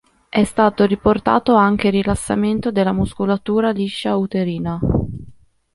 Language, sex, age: Italian, female, 30-39